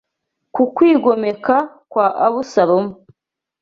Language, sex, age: Kinyarwanda, female, 19-29